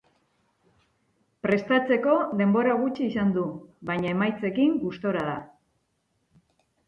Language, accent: Basque, Mendebalekoa (Araba, Bizkaia, Gipuzkoako mendebaleko herri batzuk)